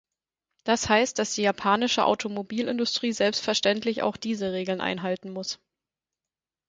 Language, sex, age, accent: German, female, 30-39, Deutschland Deutsch